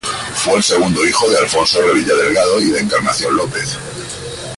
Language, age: Spanish, 50-59